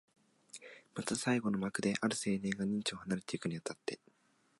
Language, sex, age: Japanese, male, 19-29